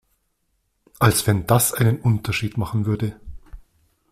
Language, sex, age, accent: German, male, 50-59, Österreichisches Deutsch